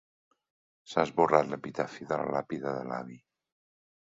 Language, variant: Catalan, Central